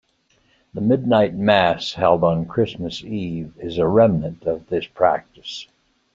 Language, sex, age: English, male, 80-89